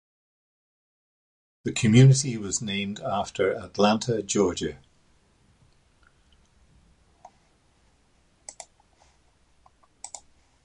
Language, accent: English, Irish English